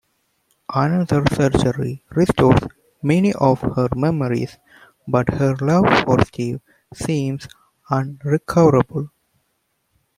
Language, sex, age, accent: English, male, 19-29, United States English